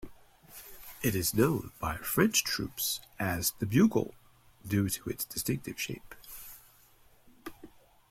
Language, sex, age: English, male, 50-59